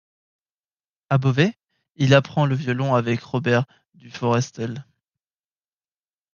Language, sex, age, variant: French, male, 19-29, Français de métropole